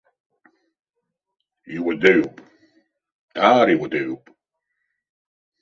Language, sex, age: Abkhazian, male, 30-39